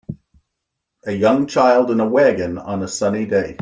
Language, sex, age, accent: English, male, 50-59, United States English